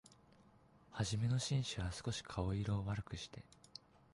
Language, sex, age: Japanese, male, 19-29